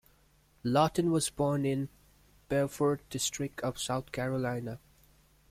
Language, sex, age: English, male, 19-29